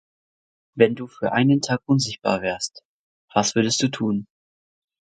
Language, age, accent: German, under 19, Deutschland Deutsch